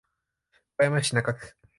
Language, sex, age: Japanese, male, 19-29